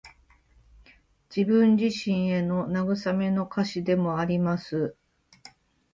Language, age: Japanese, 30-39